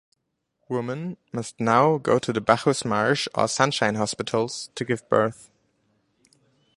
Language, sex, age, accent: English, male, 19-29, German English